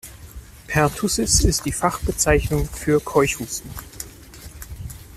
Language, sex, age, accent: German, male, 30-39, Deutschland Deutsch